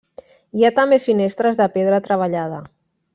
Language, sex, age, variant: Catalan, female, 40-49, Central